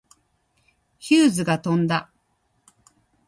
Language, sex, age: Japanese, female, 50-59